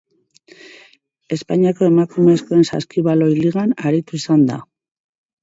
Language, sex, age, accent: Basque, female, 40-49, Mendebalekoa (Araba, Bizkaia, Gipuzkoako mendebaleko herri batzuk)